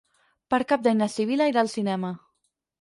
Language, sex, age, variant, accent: Catalan, female, 19-29, Central, central